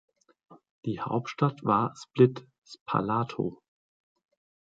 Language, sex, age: German, male, 30-39